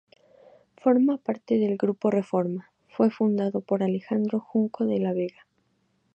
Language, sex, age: Spanish, female, 19-29